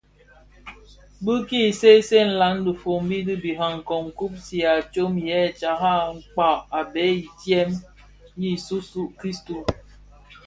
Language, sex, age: Bafia, female, 30-39